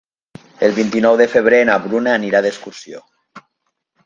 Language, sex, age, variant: Catalan, male, 40-49, Nord-Occidental